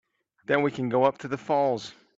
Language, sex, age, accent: English, male, 30-39, United States English